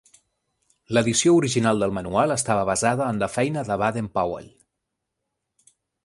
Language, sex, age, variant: Catalan, male, 30-39, Central